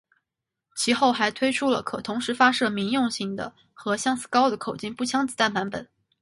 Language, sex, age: Chinese, female, 19-29